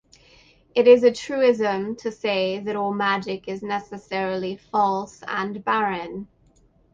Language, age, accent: English, 30-39, United States English; England English